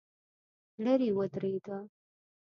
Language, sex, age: Pashto, female, 30-39